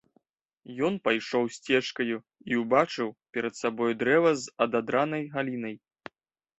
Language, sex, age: Belarusian, male, 19-29